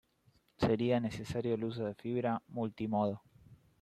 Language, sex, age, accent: Spanish, male, 19-29, Rioplatense: Argentina, Uruguay, este de Bolivia, Paraguay